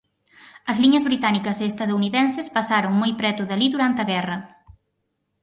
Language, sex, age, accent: Galician, female, 19-29, Central (sen gheada)